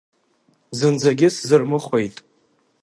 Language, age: Abkhazian, under 19